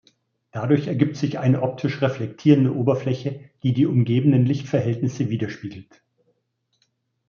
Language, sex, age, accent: German, male, 50-59, Deutschland Deutsch